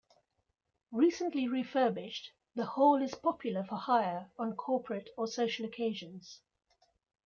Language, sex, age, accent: English, female, 60-69, England English